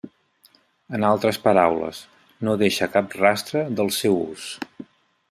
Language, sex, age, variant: Catalan, male, 50-59, Central